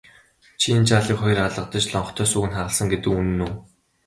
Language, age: Mongolian, 19-29